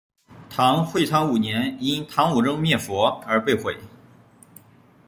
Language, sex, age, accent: Chinese, male, 30-39, 出生地：河南省